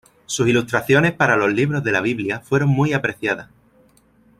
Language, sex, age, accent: Spanish, male, 30-39, España: Sur peninsular (Andalucia, Extremadura, Murcia)